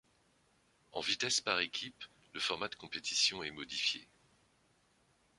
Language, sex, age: French, male, 50-59